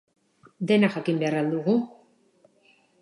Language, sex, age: Basque, female, 40-49